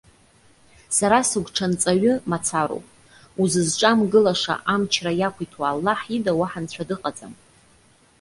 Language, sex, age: Abkhazian, female, 30-39